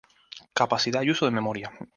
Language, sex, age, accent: Spanish, male, 19-29, España: Islas Canarias